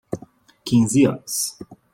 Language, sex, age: Portuguese, male, 19-29